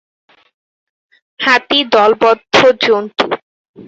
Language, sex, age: Bengali, female, 19-29